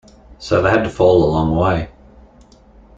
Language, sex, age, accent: English, male, 40-49, Australian English